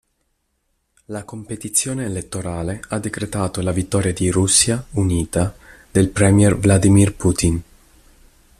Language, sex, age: Italian, male, 19-29